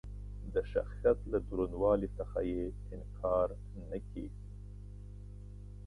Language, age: Pashto, 40-49